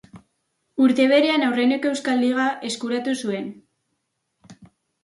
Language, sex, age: Basque, female, under 19